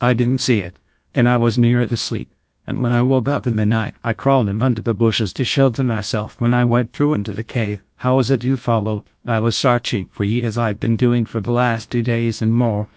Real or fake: fake